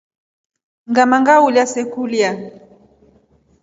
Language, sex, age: Rombo, female, 30-39